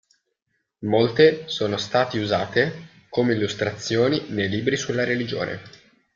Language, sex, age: Italian, male, 19-29